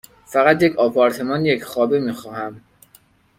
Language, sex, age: Persian, male, 19-29